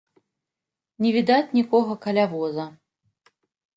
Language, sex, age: Belarusian, female, 30-39